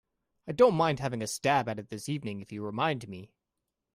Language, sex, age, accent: English, male, 19-29, United States English